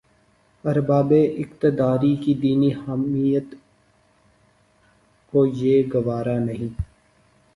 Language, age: Urdu, 19-29